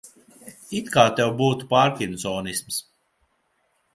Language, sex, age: Latvian, male, 30-39